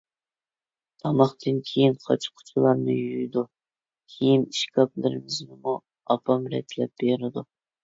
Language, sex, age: Uyghur, male, 19-29